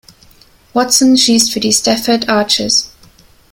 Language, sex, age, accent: German, female, 19-29, Deutschland Deutsch